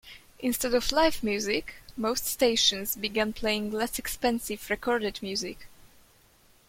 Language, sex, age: English, female, under 19